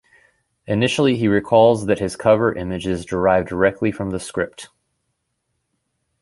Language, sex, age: English, male, 30-39